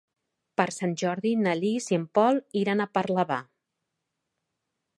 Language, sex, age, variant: Catalan, female, 40-49, Central